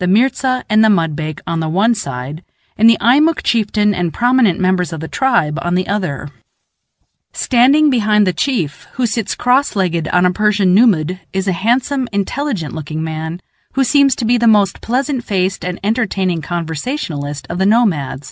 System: none